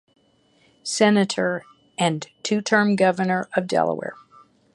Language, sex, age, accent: English, female, 60-69, United States English